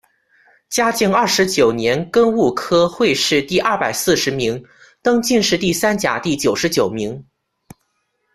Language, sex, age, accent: Chinese, male, under 19, 出生地：江西省